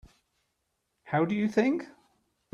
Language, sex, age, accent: English, male, 60-69, England English